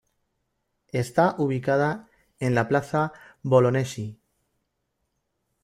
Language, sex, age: Spanish, male, 40-49